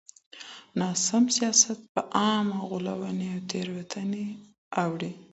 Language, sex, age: Pashto, female, 19-29